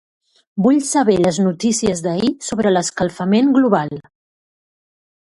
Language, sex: Catalan, female